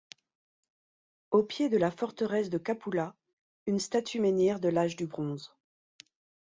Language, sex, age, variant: French, female, 40-49, Français de métropole